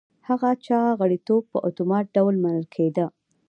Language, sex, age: Pashto, female, 19-29